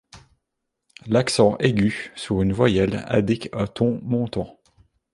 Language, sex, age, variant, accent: French, male, 30-39, Français d'Europe, Français de Belgique